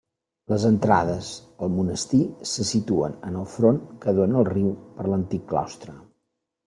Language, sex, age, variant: Catalan, male, 50-59, Central